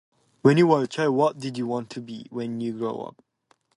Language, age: English, 19-29